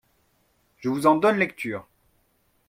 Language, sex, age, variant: French, male, 30-39, Français de métropole